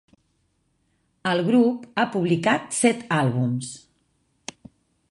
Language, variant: Catalan, Septentrional